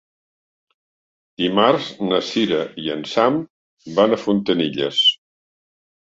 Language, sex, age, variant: Catalan, male, 60-69, Central